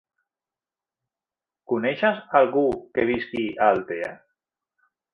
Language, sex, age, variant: Catalan, male, 40-49, Central